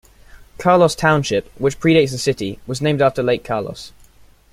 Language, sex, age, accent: English, male, under 19, England English